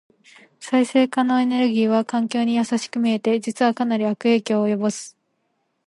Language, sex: Japanese, female